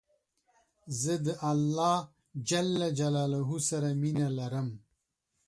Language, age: Pashto, 40-49